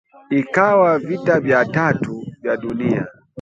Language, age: Swahili, 19-29